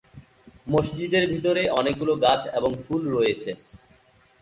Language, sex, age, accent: Bengali, male, 19-29, Native